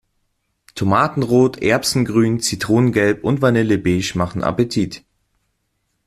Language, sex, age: German, male, 19-29